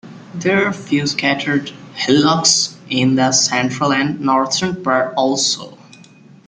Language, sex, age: English, male, 19-29